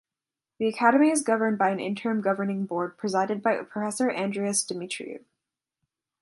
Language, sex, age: English, female, under 19